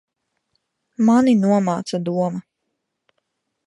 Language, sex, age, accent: Latvian, female, 19-29, Dzimtā valoda